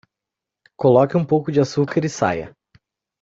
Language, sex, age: Portuguese, male, 19-29